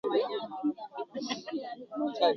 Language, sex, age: Swahili, female, 19-29